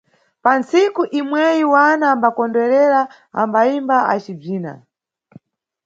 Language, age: Nyungwe, 30-39